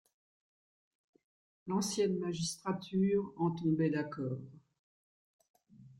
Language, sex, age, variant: French, female, 60-69, Français de métropole